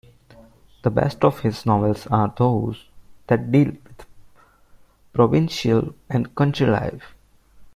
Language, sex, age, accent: English, male, 19-29, India and South Asia (India, Pakistan, Sri Lanka)